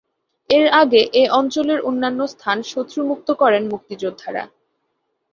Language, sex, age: Bengali, female, under 19